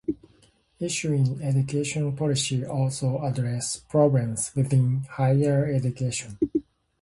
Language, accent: English, United States English